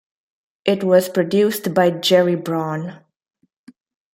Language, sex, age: English, female, under 19